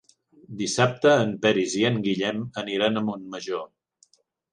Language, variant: Catalan, Central